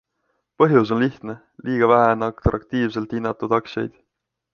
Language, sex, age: Estonian, male, 19-29